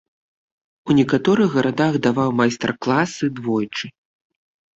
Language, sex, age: Belarusian, male, 30-39